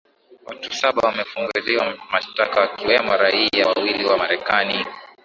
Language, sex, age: Swahili, male, 19-29